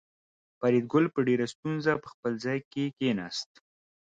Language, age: Pashto, 19-29